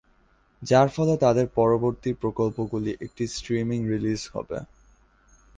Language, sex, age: Bengali, male, under 19